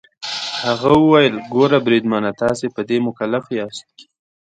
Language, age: Pashto, 19-29